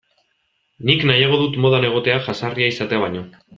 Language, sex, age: Basque, male, 19-29